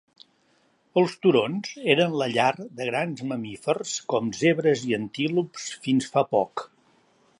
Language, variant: Catalan, Central